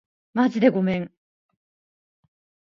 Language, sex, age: Japanese, female, 40-49